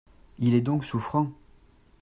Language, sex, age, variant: French, male, 19-29, Français de métropole